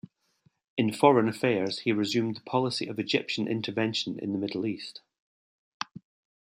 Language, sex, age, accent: English, male, 40-49, Scottish English